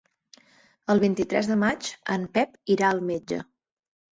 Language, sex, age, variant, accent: Catalan, female, 30-39, Central, central; estàndard